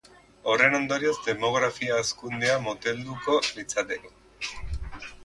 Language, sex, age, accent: Basque, male, 40-49, Mendebalekoa (Araba, Bizkaia, Gipuzkoako mendebaleko herri batzuk)